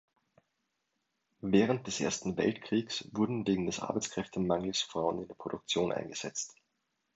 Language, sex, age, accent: German, male, 19-29, Österreichisches Deutsch